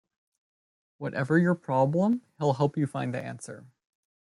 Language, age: English, 19-29